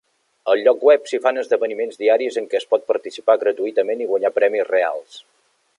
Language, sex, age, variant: Catalan, male, 40-49, Central